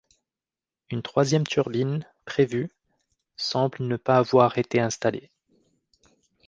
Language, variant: French, Français de métropole